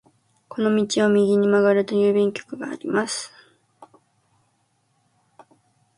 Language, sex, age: Japanese, female, 19-29